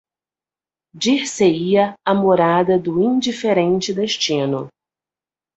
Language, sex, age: Portuguese, female, 40-49